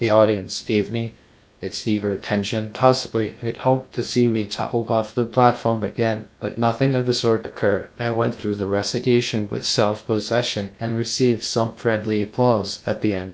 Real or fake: fake